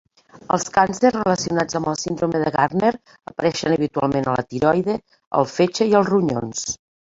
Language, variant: Catalan, Central